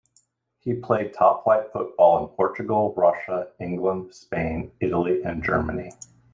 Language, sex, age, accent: English, male, 40-49, United States English